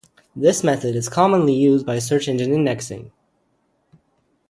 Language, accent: English, United States English